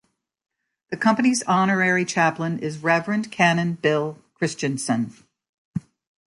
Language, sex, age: English, female, 60-69